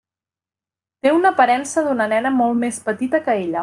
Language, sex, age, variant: Catalan, female, 30-39, Central